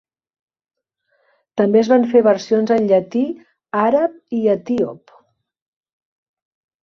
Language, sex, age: Catalan, female, 50-59